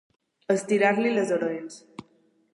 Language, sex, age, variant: Catalan, female, under 19, Balear